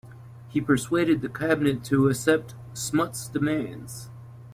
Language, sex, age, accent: English, female, 19-29, United States English